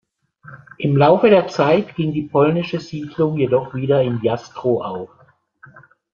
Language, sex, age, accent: German, male, 50-59, Deutschland Deutsch